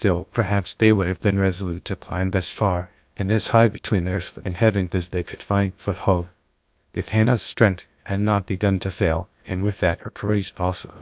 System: TTS, GlowTTS